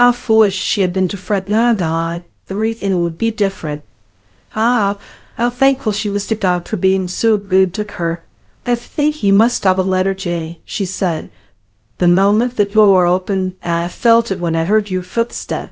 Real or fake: fake